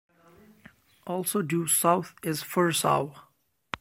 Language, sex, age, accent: English, male, 19-29, India and South Asia (India, Pakistan, Sri Lanka)